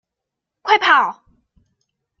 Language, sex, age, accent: Chinese, female, 30-39, 出生地：臺中市